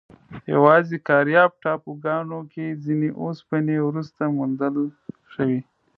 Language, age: Pashto, 30-39